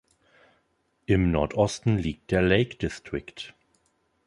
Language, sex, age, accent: German, male, 30-39, Deutschland Deutsch